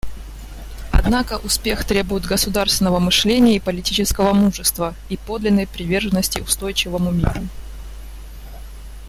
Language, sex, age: Russian, female, 19-29